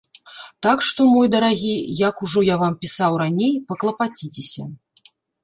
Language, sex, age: Belarusian, female, 40-49